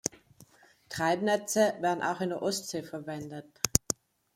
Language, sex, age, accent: German, female, 30-39, Österreichisches Deutsch